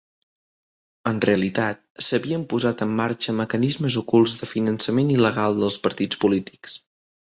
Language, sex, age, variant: Catalan, male, under 19, Septentrional